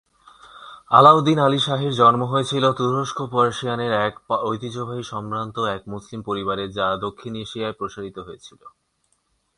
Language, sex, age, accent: Bengali, male, 19-29, Bangladeshi